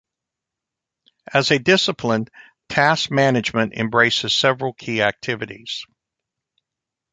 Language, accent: English, United States English